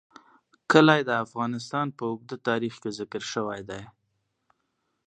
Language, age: Pashto, 19-29